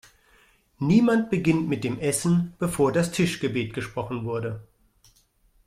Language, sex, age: German, male, 50-59